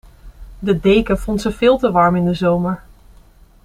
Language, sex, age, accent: Dutch, female, 30-39, Nederlands Nederlands